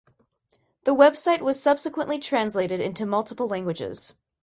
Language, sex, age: English, female, 30-39